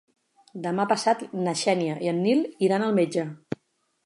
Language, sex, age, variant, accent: Catalan, female, 40-49, Central, central; Oriental